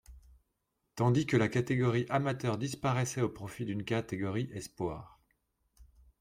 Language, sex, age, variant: French, male, 40-49, Français de métropole